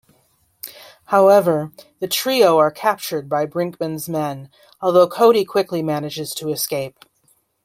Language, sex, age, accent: English, female, 40-49, United States English